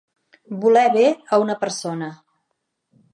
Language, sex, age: Catalan, female, 40-49